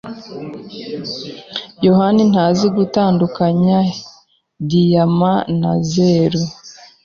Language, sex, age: Kinyarwanda, female, 30-39